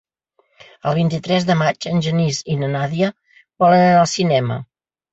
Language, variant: Catalan, Central